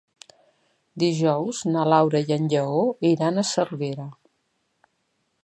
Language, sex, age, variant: Catalan, female, 50-59, Central